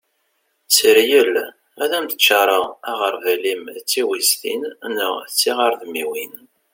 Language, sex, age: Kabyle, male, 30-39